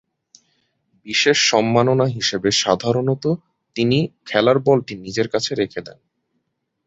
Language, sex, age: Bengali, male, 19-29